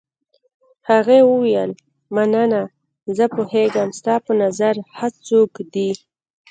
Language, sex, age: Pashto, female, 19-29